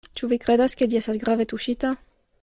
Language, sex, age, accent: Esperanto, female, 19-29, Internacia